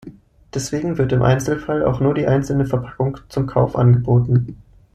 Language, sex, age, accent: German, male, 19-29, Deutschland Deutsch